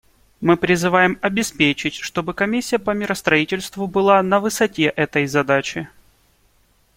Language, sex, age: Russian, male, 19-29